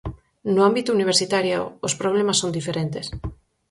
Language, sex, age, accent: Galician, female, 30-39, Normativo (estándar)